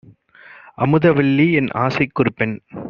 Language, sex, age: Tamil, male, 30-39